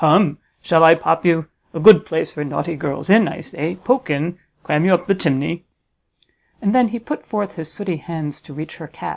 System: none